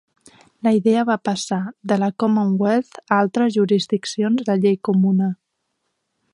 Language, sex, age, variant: Catalan, female, 19-29, Central